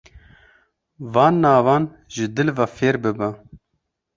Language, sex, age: Kurdish, male, 19-29